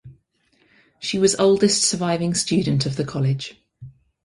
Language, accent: English, England English